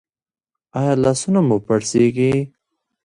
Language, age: Pashto, 19-29